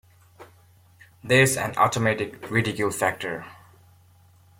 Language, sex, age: English, male, 19-29